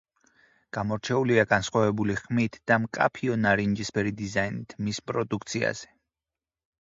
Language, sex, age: Georgian, male, 30-39